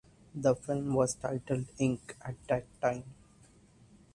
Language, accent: English, India and South Asia (India, Pakistan, Sri Lanka)